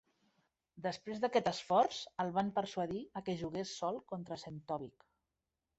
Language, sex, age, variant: Catalan, female, 40-49, Central